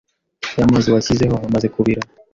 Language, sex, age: Kinyarwanda, male, 19-29